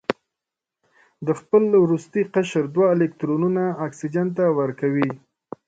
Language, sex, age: Pashto, male, 30-39